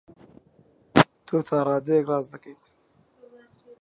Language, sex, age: Central Kurdish, male, 19-29